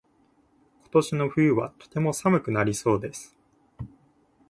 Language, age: Japanese, 19-29